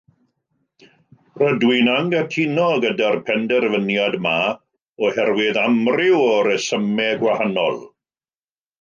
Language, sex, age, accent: Welsh, male, 50-59, Y Deyrnas Unedig Cymraeg